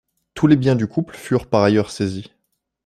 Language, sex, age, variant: French, male, 19-29, Français de métropole